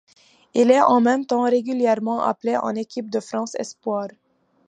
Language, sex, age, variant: French, female, 19-29, Français de métropole